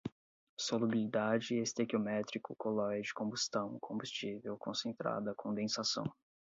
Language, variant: Portuguese, Portuguese (Brasil)